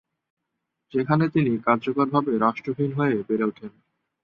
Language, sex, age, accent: Bengali, male, under 19, Native